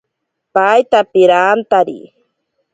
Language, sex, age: Ashéninka Perené, female, 19-29